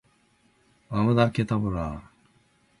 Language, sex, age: Japanese, male, 60-69